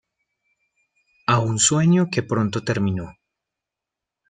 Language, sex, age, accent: Spanish, male, 30-39, Andino-Pacífico: Colombia, Perú, Ecuador, oeste de Bolivia y Venezuela andina